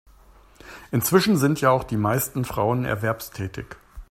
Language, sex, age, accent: German, male, 50-59, Deutschland Deutsch